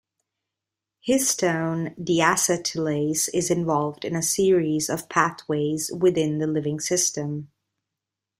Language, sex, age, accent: English, female, 30-39, United States English